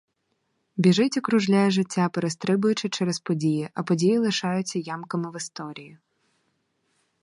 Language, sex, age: Ukrainian, female, 19-29